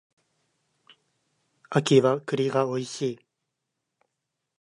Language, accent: Japanese, 東京